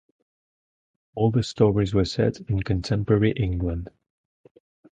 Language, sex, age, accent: English, male, 19-29, England English